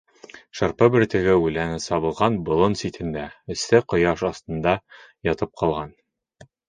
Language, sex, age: Bashkir, male, under 19